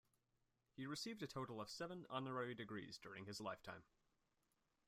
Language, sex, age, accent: English, male, 19-29, England English